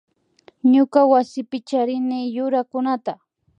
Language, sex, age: Imbabura Highland Quichua, female, under 19